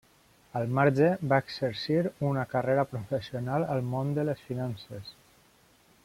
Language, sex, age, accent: Catalan, male, 30-39, valencià